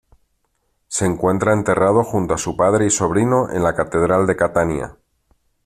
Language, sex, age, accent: Spanish, male, 40-49, España: Centro-Sur peninsular (Madrid, Toledo, Castilla-La Mancha)